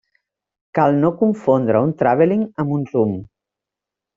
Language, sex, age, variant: Catalan, female, 50-59, Central